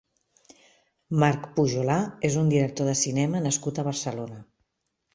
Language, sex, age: Catalan, female, 50-59